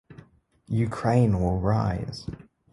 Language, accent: English, Australian English